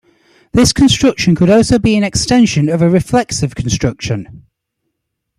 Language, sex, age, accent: English, male, 19-29, England English